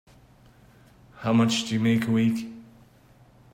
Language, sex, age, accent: English, male, 40-49, United States English